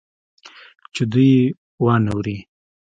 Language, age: Pashto, 19-29